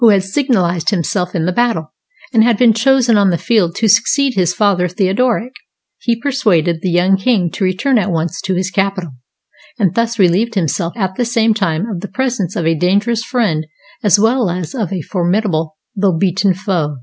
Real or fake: real